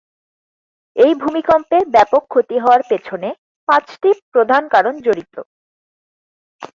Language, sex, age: Bengali, female, 19-29